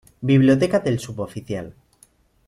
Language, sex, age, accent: Spanish, male, 30-39, España: Norte peninsular (Asturias, Castilla y León, Cantabria, País Vasco, Navarra, Aragón, La Rioja, Guadalajara, Cuenca)